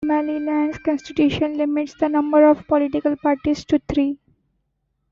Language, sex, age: English, female, under 19